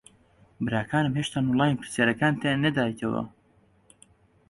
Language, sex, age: Central Kurdish, male, 19-29